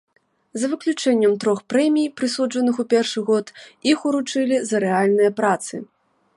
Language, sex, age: Belarusian, female, 19-29